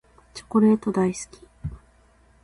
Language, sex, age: Japanese, female, 30-39